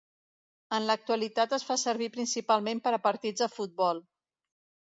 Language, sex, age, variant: Catalan, female, 50-59, Central